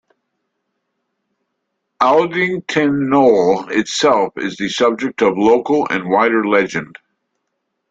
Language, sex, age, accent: English, male, 60-69, United States English